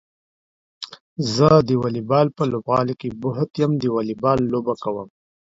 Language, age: Pashto, 40-49